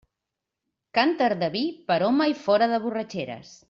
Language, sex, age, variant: Catalan, female, 50-59, Central